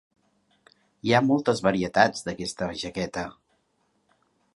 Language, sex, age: Catalan, male, 60-69